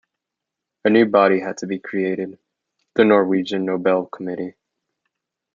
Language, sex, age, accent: English, male, 19-29, United States English